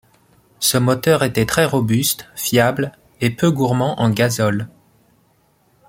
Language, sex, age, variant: French, male, 30-39, Français de métropole